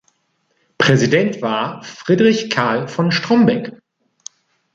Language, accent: German, Deutschland Deutsch